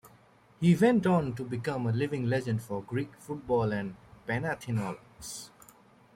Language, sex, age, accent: English, male, 19-29, United States English